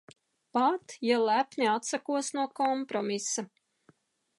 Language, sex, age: Latvian, female, 40-49